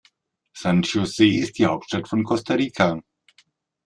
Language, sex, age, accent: German, male, 50-59, Deutschland Deutsch